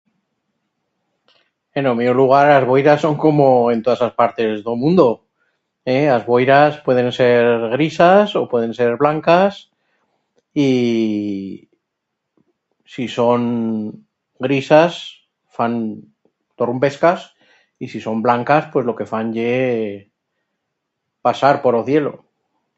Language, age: Aragonese, 60-69